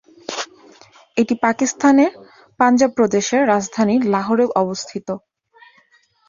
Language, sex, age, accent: Bengali, female, 30-39, Native